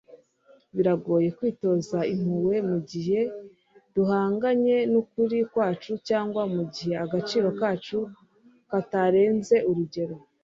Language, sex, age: Kinyarwanda, female, 30-39